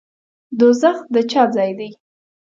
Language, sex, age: Pashto, female, under 19